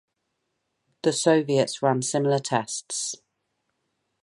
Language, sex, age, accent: English, female, 30-39, England English